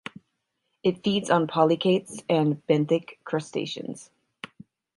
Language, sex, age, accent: English, female, 30-39, United States English; Canadian English